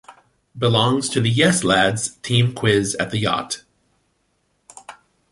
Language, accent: English, United States English